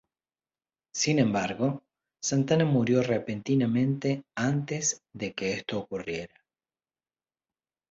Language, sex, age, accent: Spanish, male, 40-49, Rioplatense: Argentina, Uruguay, este de Bolivia, Paraguay